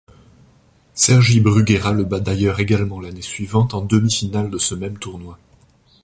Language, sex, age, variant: French, male, 30-39, Français de métropole